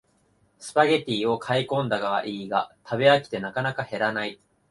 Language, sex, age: Japanese, male, 19-29